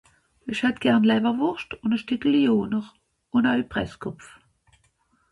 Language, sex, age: Swiss German, female, 60-69